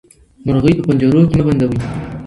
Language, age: Pashto, under 19